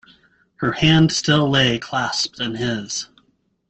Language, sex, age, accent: English, male, 30-39, United States English